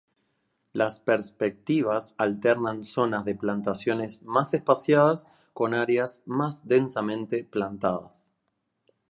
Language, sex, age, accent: Spanish, male, 30-39, Rioplatense: Argentina, Uruguay, este de Bolivia, Paraguay